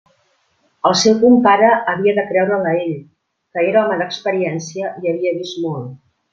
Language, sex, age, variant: Catalan, female, 50-59, Central